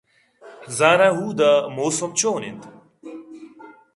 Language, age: Eastern Balochi, 30-39